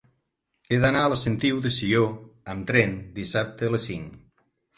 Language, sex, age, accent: Catalan, male, 50-59, occidental